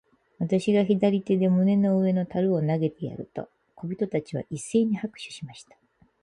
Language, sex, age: Japanese, female, 30-39